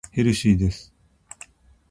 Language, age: Japanese, 50-59